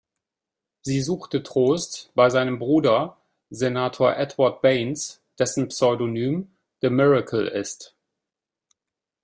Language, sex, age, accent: German, male, 50-59, Deutschland Deutsch